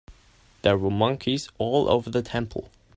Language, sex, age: English, male, under 19